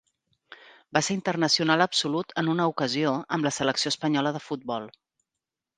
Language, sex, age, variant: Catalan, female, 40-49, Central